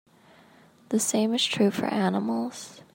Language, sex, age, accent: English, female, 19-29, United States English